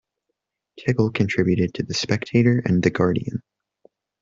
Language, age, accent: English, under 19, United States English